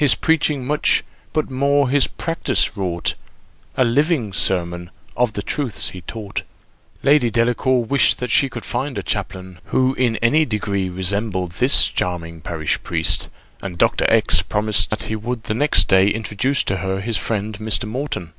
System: none